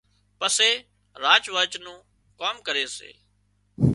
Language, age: Wadiyara Koli, 30-39